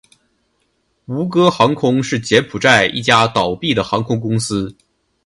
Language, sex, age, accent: Chinese, male, 19-29, 出生地：黑龙江省